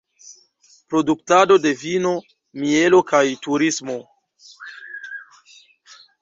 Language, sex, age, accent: Esperanto, male, 19-29, Internacia